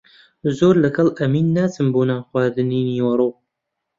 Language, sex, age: Central Kurdish, male, 19-29